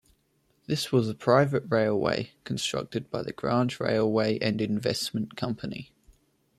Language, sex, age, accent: English, male, 19-29, Australian English